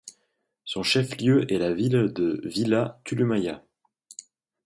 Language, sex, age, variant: French, male, 19-29, Français de métropole